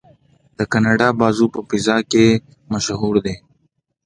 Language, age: Pashto, 19-29